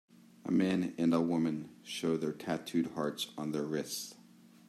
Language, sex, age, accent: English, male, 50-59, United States English